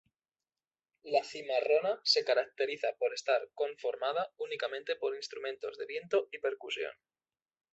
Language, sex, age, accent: Spanish, male, 19-29, España: Norte peninsular (Asturias, Castilla y León, Cantabria, País Vasco, Navarra, Aragón, La Rioja, Guadalajara, Cuenca)